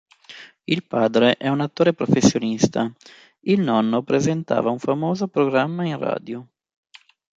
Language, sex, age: Italian, male, 30-39